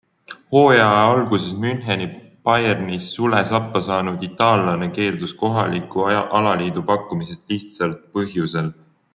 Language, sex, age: Estonian, male, 19-29